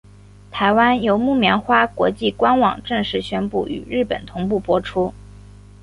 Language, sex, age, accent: Chinese, female, 19-29, 出生地：广东省